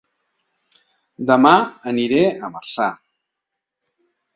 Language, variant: Catalan, Central